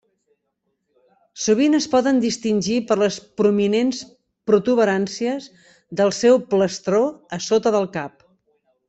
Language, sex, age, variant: Catalan, female, 50-59, Central